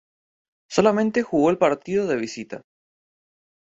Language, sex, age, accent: Spanish, male, under 19, Rioplatense: Argentina, Uruguay, este de Bolivia, Paraguay